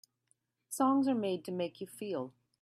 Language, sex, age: English, female, 40-49